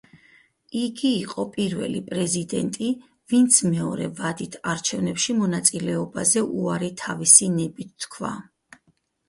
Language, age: Georgian, 40-49